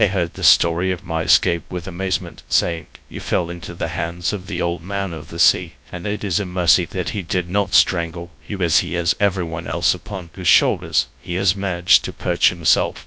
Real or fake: fake